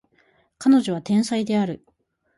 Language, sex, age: Japanese, female, 30-39